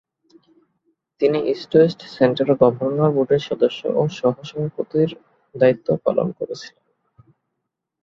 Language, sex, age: Bengali, male, 19-29